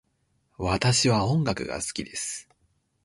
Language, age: Japanese, 19-29